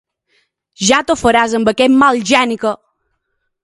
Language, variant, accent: Catalan, Balear, balear